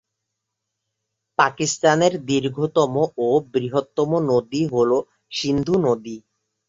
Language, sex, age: Bengali, male, 19-29